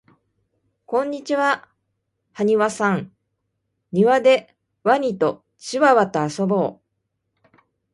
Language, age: Japanese, 40-49